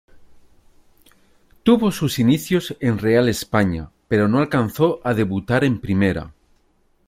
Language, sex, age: Spanish, male, 40-49